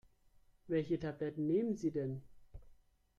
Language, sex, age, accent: German, male, 30-39, Deutschland Deutsch